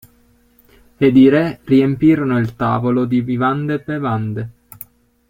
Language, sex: Italian, male